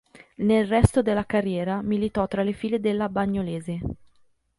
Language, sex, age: Italian, female, 30-39